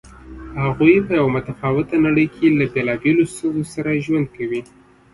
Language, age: Pashto, 30-39